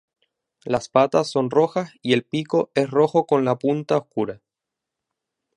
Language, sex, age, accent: Spanish, male, 19-29, España: Islas Canarias